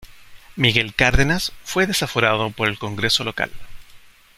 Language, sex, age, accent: Spanish, male, 40-49, Chileno: Chile, Cuyo